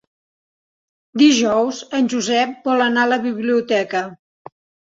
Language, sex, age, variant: Catalan, female, 60-69, Central